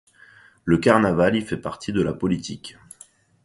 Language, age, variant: French, 30-39, Français de métropole